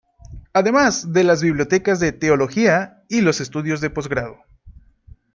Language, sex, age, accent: Spanish, male, 19-29, México